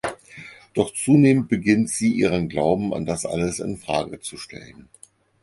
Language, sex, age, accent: German, male, 50-59, Deutschland Deutsch